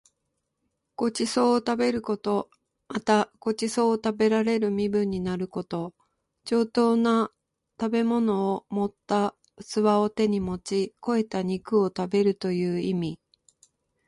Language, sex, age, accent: Japanese, female, 50-59, 標準語